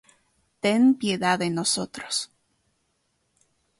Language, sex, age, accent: Spanish, female, 19-29, Rioplatense: Argentina, Uruguay, este de Bolivia, Paraguay